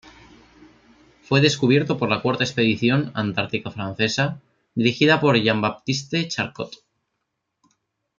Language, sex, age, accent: Spanish, male, 19-29, España: Norte peninsular (Asturias, Castilla y León, Cantabria, País Vasco, Navarra, Aragón, La Rioja, Guadalajara, Cuenca)